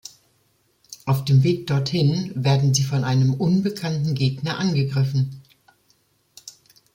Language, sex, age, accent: German, female, 50-59, Deutschland Deutsch